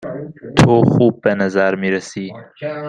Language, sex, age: Persian, male, 19-29